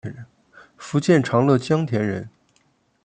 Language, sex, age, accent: Chinese, male, 30-39, 出生地：黑龙江省